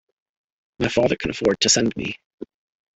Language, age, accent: English, 30-39, Canadian English